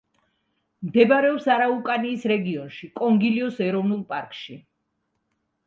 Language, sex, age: Georgian, female, 60-69